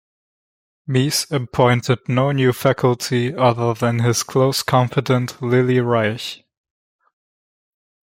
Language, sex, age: English, male, 19-29